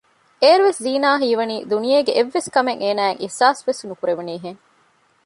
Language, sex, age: Divehi, female, 40-49